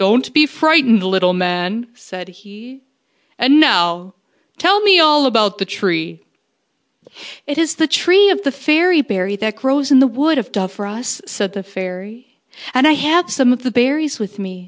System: none